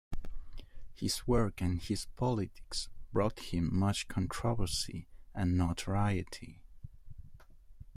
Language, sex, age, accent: English, male, 19-29, England English